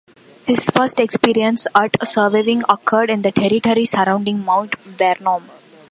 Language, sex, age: English, female, 19-29